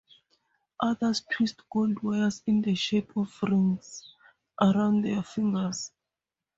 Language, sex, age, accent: English, female, 19-29, Southern African (South Africa, Zimbabwe, Namibia)